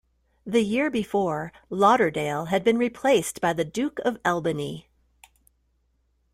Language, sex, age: English, female, 50-59